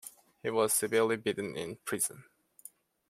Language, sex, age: English, male, 19-29